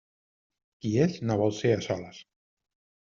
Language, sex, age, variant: Catalan, male, 40-49, Central